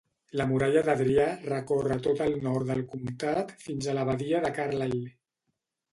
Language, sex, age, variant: Catalan, male, 50-59, Central